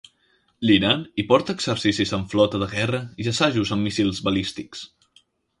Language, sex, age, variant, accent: Catalan, male, under 19, Central, central; valencià